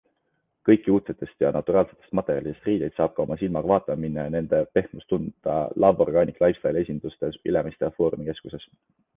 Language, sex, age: Estonian, male, 19-29